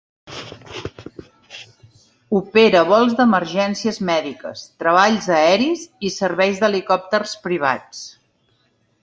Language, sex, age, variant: Catalan, female, 50-59, Central